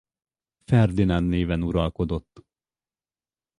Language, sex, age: Hungarian, male, 50-59